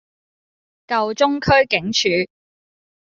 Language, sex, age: Cantonese, female, under 19